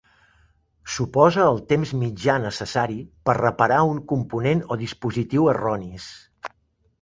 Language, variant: Catalan, Central